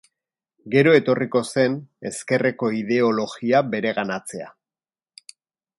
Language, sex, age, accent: Basque, male, 50-59, Erdialdekoa edo Nafarra (Gipuzkoa, Nafarroa)